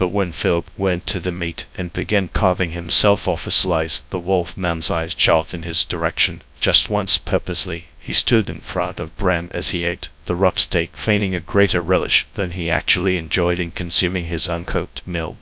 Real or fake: fake